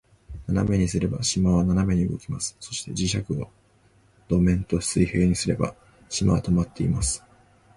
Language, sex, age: Japanese, male, 19-29